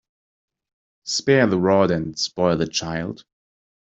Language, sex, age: English, male, 30-39